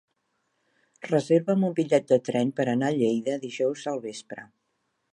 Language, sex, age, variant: Catalan, female, 40-49, Central